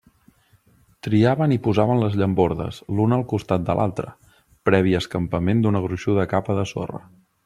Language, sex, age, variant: Catalan, male, 30-39, Central